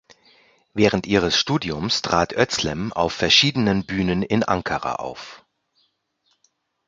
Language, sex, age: German, male, 40-49